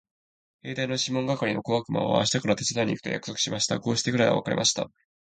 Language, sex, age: Japanese, male, 19-29